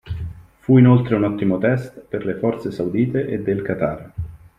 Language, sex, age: Italian, male, 30-39